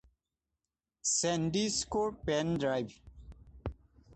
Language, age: Assamese, 40-49